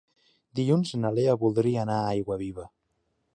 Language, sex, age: Catalan, male, under 19